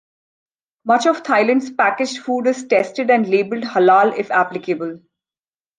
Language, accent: English, India and South Asia (India, Pakistan, Sri Lanka)